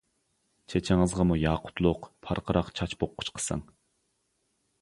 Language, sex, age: Uyghur, male, 30-39